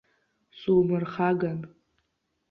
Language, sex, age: Abkhazian, female, 19-29